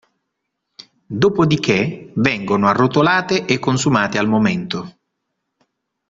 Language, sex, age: Italian, male, 30-39